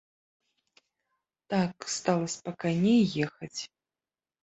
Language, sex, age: Belarusian, female, 30-39